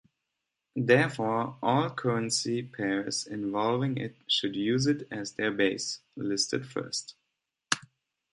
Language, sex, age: English, male, 19-29